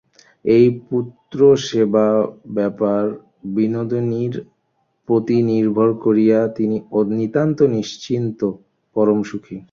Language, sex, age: Bengali, male, 19-29